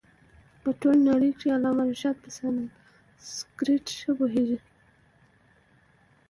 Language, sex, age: Pashto, female, under 19